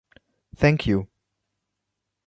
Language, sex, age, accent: German, male, 19-29, Deutschland Deutsch